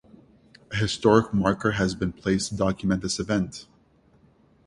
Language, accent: English, United States English